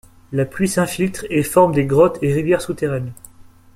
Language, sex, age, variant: French, male, 19-29, Français de métropole